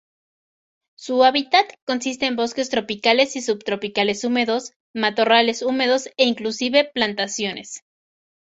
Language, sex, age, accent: Spanish, female, 19-29, México